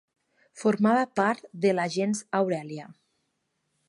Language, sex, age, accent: Catalan, female, 30-39, Lleidatà